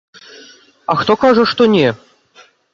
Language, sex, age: Belarusian, male, 19-29